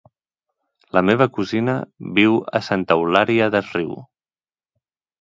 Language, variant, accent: Catalan, Central, central